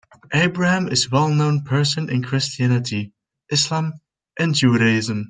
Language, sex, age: English, male, under 19